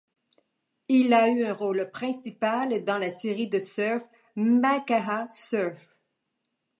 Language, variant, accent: French, Français d'Amérique du Nord, Français du Canada